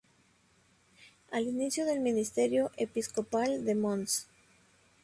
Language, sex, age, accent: Spanish, female, 30-39, México